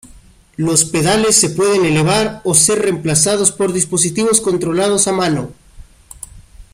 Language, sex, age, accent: Spanish, male, 19-29, México